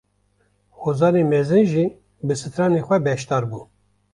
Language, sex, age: Kurdish, male, 50-59